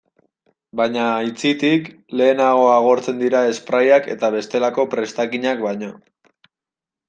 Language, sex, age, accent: Basque, male, 19-29, Mendebalekoa (Araba, Bizkaia, Gipuzkoako mendebaleko herri batzuk)